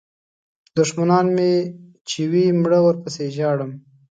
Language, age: Pashto, 19-29